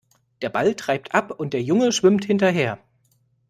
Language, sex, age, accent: German, male, 19-29, Deutschland Deutsch